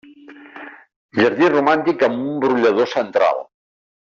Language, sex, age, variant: Catalan, male, 70-79, Central